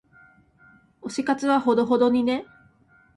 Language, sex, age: Japanese, female, 19-29